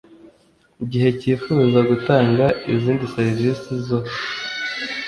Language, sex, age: Kinyarwanda, male, 19-29